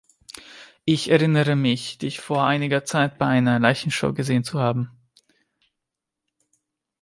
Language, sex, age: German, male, 19-29